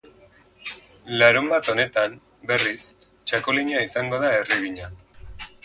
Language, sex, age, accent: Basque, male, 40-49, Mendebalekoa (Araba, Bizkaia, Gipuzkoako mendebaleko herri batzuk)